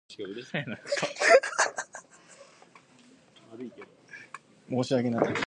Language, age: English, 19-29